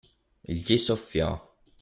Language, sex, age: Italian, male, under 19